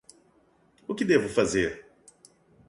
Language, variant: Portuguese, Portuguese (Brasil)